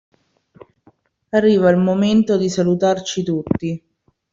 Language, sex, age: Italian, female, 19-29